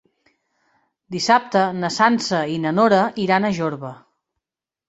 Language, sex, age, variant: Catalan, female, 30-39, Central